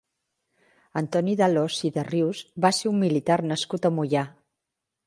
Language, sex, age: Catalan, female, 50-59